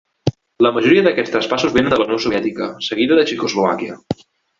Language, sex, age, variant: Catalan, male, 19-29, Nord-Occidental